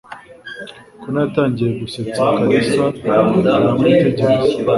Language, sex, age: Kinyarwanda, male, 19-29